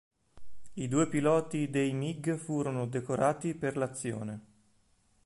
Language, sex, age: Italian, male, 19-29